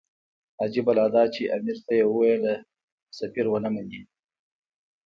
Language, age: Pashto, 30-39